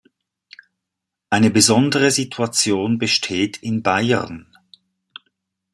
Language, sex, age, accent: German, male, 60-69, Schweizerdeutsch